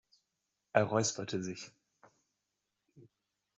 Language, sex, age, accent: German, male, 19-29, Deutschland Deutsch